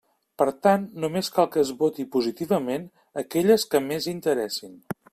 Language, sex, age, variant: Catalan, male, 50-59, Central